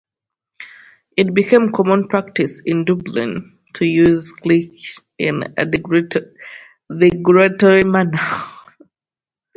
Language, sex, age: English, female, 19-29